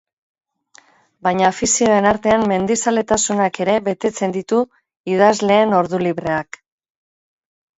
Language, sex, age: Basque, female, 50-59